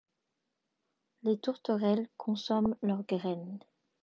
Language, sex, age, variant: French, female, under 19, Français de métropole